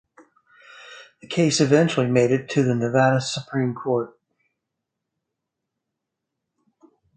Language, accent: English, United States English